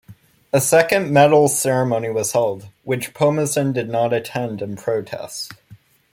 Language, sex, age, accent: English, male, under 19, United States English